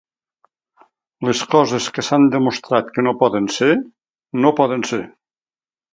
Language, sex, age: Catalan, male, 60-69